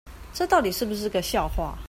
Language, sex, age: Chinese, female, 30-39